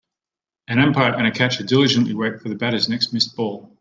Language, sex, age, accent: English, male, 40-49, Australian English